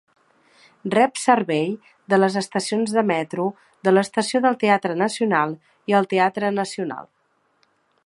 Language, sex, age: Catalan, female, 40-49